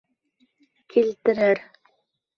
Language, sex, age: Bashkir, female, 19-29